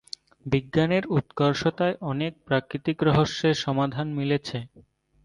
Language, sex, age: Bengali, male, 19-29